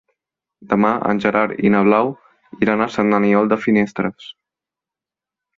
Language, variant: Catalan, Central